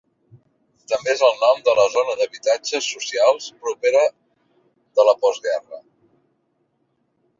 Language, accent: Catalan, gironí